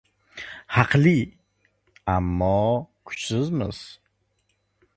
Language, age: Uzbek, 30-39